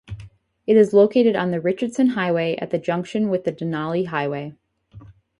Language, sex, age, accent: English, female, 19-29, United States English